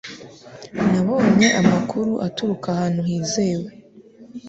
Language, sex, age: Kinyarwanda, female, under 19